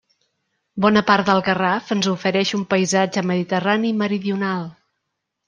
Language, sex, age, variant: Catalan, female, 50-59, Central